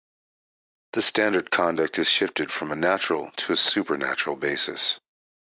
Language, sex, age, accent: English, male, 40-49, United States English